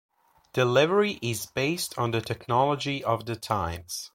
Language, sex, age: English, male, 19-29